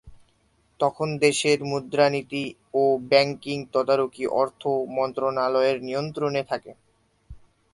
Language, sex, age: Bengali, male, 19-29